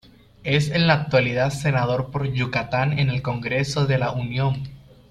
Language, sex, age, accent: Spanish, male, under 19, Caribe: Cuba, Venezuela, Puerto Rico, República Dominicana, Panamá, Colombia caribeña, México caribeño, Costa del golfo de México